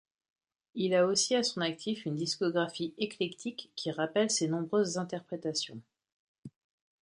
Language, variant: French, Français de métropole